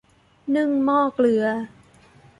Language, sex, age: Thai, female, 19-29